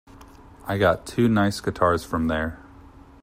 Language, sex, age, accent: English, male, 19-29, United States English